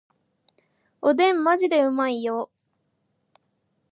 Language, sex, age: Japanese, female, 19-29